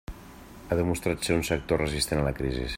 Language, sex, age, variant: Catalan, male, 40-49, Central